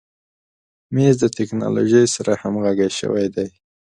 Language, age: Pashto, 19-29